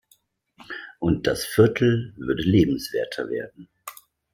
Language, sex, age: German, male, 40-49